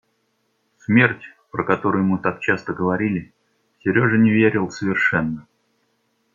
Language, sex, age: Russian, male, 30-39